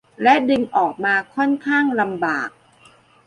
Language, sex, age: Thai, female, 40-49